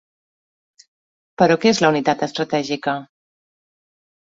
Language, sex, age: Catalan, female, 40-49